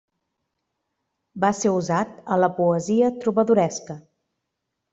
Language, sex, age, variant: Catalan, female, 30-39, Nord-Occidental